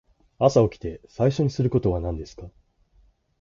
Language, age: Japanese, 19-29